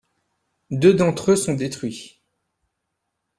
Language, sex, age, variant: French, male, 40-49, Français de métropole